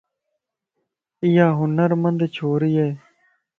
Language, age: Lasi, 19-29